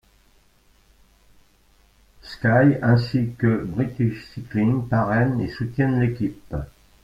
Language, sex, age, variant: French, male, 60-69, Français de métropole